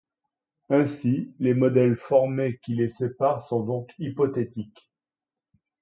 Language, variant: French, Français de métropole